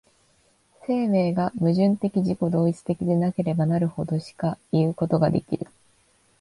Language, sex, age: Japanese, female, 19-29